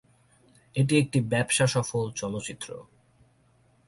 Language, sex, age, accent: Bengali, male, 19-29, Native